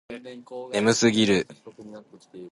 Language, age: Japanese, 19-29